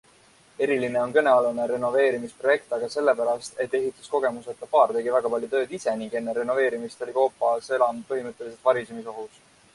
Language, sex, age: Estonian, male, 19-29